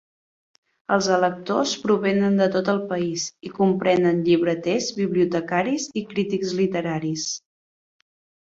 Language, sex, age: Catalan, female, 30-39